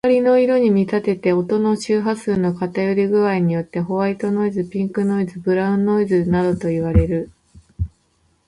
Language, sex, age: Japanese, female, 30-39